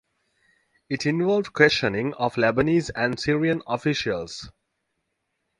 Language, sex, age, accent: English, male, 19-29, United States English